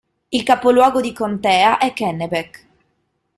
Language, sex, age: Italian, female, 30-39